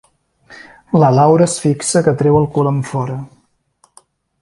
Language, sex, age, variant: Catalan, male, 50-59, Central